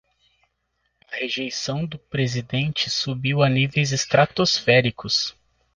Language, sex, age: Portuguese, male, 30-39